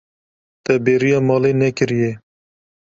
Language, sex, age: Kurdish, male, 30-39